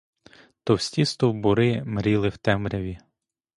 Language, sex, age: Ukrainian, male, 19-29